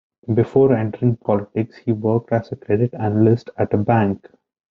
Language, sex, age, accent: English, male, 19-29, India and South Asia (India, Pakistan, Sri Lanka)